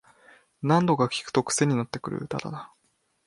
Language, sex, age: Japanese, male, 19-29